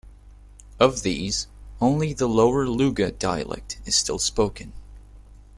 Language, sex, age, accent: English, male, 19-29, United States English